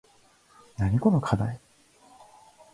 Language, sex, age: Japanese, male, under 19